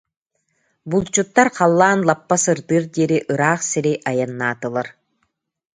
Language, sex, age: Yakut, female, 50-59